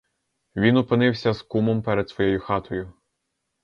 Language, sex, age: Ukrainian, male, 19-29